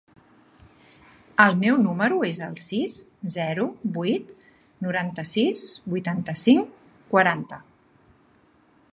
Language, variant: Catalan, Central